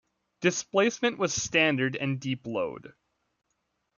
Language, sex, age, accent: English, male, 19-29, Canadian English